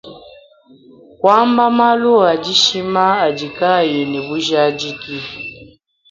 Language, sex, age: Luba-Lulua, female, 19-29